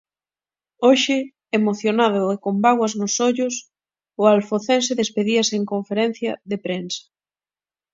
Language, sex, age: Galician, female, 30-39